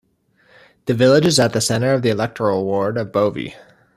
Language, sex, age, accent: English, male, 30-39, United States English